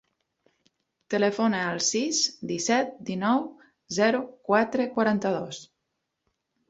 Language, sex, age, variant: Catalan, female, 19-29, Nord-Occidental